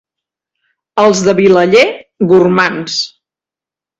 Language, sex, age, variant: Catalan, female, 50-59, Central